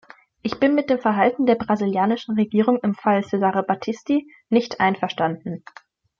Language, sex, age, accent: German, female, under 19, Deutschland Deutsch